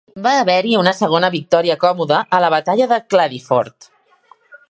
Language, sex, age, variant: Catalan, female, 40-49, Central